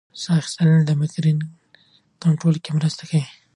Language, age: Pashto, 19-29